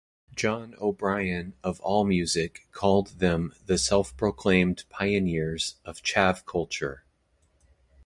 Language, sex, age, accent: English, male, 30-39, United States English